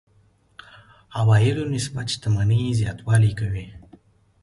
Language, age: Pashto, 30-39